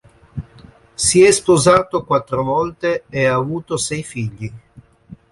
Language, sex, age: Italian, male, 50-59